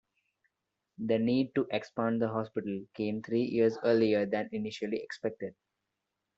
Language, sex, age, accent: English, male, 19-29, India and South Asia (India, Pakistan, Sri Lanka)